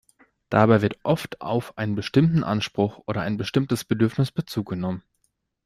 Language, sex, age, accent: German, male, 19-29, Deutschland Deutsch